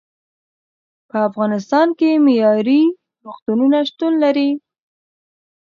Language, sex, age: Pashto, female, under 19